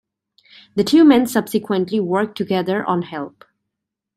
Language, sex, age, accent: English, female, 19-29, England English